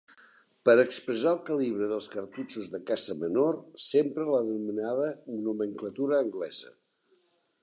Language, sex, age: Catalan, male, 60-69